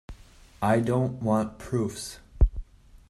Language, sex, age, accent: English, male, 19-29, United States English